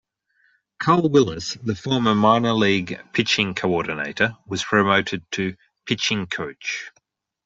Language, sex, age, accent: English, male, 40-49, Australian English